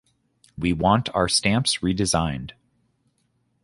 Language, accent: English, United States English